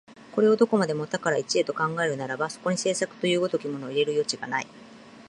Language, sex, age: Japanese, female, 50-59